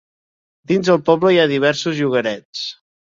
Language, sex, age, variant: Catalan, male, 19-29, Central